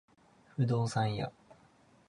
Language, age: Japanese, 30-39